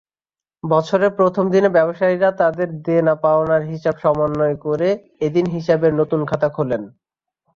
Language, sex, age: Bengali, male, 19-29